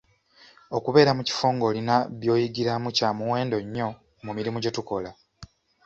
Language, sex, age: Ganda, male, 19-29